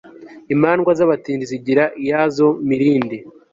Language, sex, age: Kinyarwanda, male, 19-29